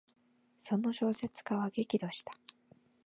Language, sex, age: Japanese, female, 19-29